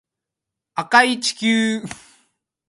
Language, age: English, 19-29